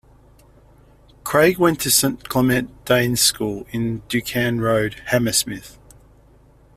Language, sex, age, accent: English, male, 30-39, Australian English